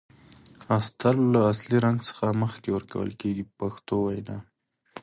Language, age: Pashto, 30-39